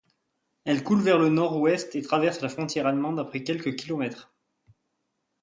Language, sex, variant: French, male, Français de métropole